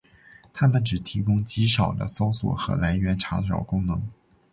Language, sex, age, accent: Chinese, male, under 19, 出生地：黑龙江省